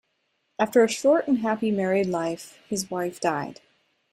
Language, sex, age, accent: English, female, 19-29, United States English